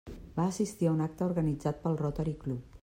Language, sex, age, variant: Catalan, female, 50-59, Central